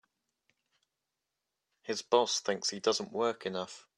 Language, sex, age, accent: English, male, 19-29, England English